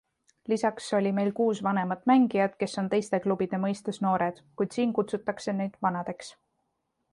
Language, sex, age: Estonian, female, 19-29